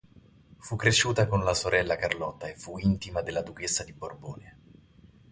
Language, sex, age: Italian, male, 19-29